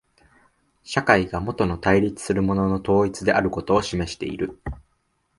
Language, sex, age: Japanese, male, 19-29